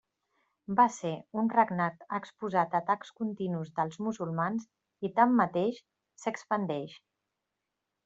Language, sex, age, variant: Catalan, female, 40-49, Central